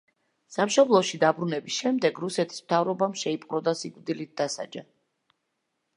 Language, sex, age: Georgian, female, 40-49